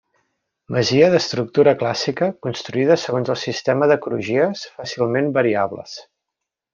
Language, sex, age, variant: Catalan, male, 30-39, Central